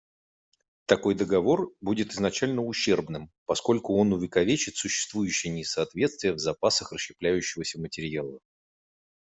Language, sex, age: Russian, male, 40-49